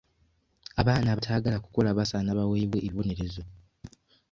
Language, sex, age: Ganda, male, 19-29